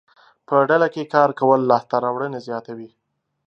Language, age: Pashto, 19-29